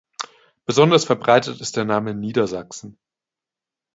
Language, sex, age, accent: German, male, 19-29, Deutschland Deutsch